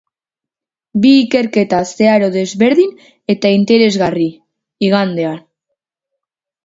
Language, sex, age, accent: Basque, female, 40-49, Erdialdekoa edo Nafarra (Gipuzkoa, Nafarroa)